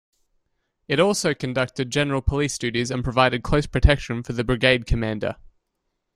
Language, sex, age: English, male, 19-29